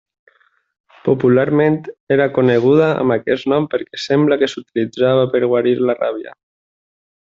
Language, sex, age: Catalan, male, 19-29